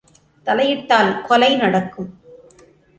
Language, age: Tamil, 50-59